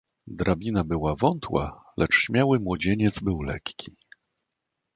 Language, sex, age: Polish, male, 50-59